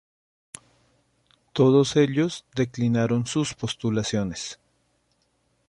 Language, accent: Spanish, Andino-Pacífico: Colombia, Perú, Ecuador, oeste de Bolivia y Venezuela andina